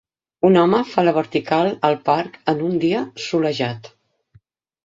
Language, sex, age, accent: Catalan, female, 50-59, balear; central